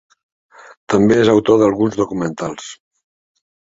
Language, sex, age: Catalan, male, 60-69